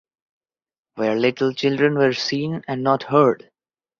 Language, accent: English, India and South Asia (India, Pakistan, Sri Lanka)